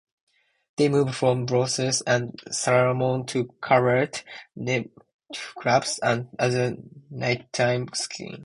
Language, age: English, 19-29